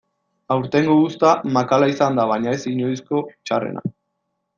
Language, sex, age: Basque, male, 19-29